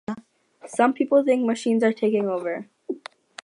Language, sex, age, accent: English, female, under 19, United States English